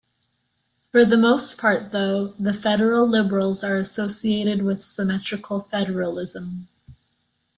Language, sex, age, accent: English, female, 19-29, United States English